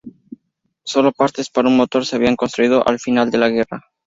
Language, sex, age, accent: Spanish, male, 19-29, México